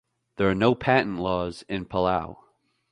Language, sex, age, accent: English, male, 19-29, United States English